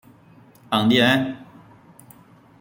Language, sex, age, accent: Chinese, male, 30-39, 出生地：河南省